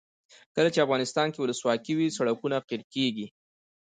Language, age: Pashto, 40-49